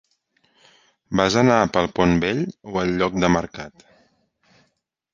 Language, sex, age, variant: Catalan, male, 30-39, Central